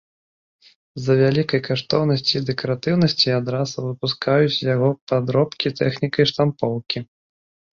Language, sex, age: Belarusian, male, 19-29